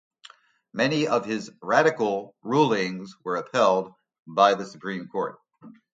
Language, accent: English, United States English